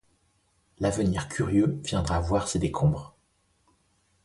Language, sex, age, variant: French, male, 40-49, Français de métropole